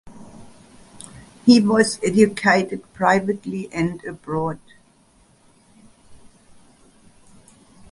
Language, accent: English, German